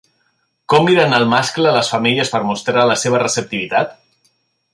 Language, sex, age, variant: Catalan, male, 40-49, Central